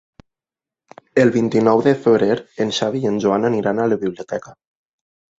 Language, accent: Catalan, valencià